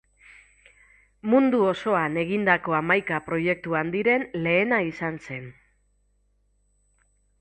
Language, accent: Basque, Mendebalekoa (Araba, Bizkaia, Gipuzkoako mendebaleko herri batzuk)